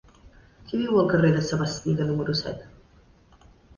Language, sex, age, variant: Catalan, female, 19-29, Central